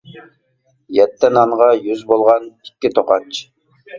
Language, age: Uyghur, 30-39